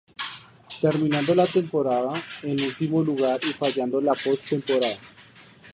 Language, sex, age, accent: Spanish, male, 19-29, Andino-Pacífico: Colombia, Perú, Ecuador, oeste de Bolivia y Venezuela andina